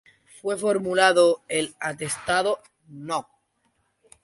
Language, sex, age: Spanish, male, 19-29